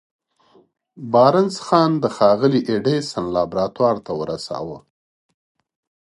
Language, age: Pashto, 40-49